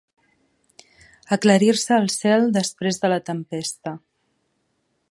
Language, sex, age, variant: Catalan, female, 30-39, Central